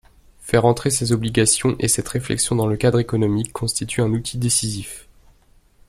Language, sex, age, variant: French, male, 19-29, Français de métropole